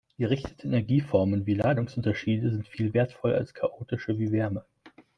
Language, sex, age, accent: German, male, 19-29, Deutschland Deutsch